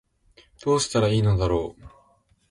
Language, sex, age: Japanese, male, under 19